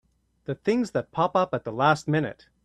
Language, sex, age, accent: English, male, 30-39, Canadian English